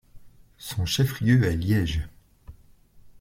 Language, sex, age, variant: French, male, 40-49, Français de métropole